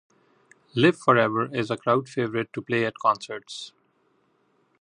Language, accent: English, India and South Asia (India, Pakistan, Sri Lanka)